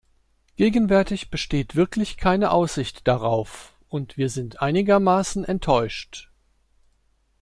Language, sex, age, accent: German, male, 50-59, Deutschland Deutsch